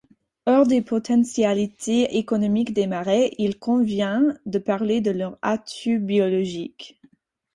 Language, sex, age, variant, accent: French, female, 19-29, Français d'Amérique du Nord, Français des États-Unis